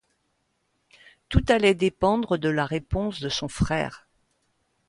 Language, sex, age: French, female, 60-69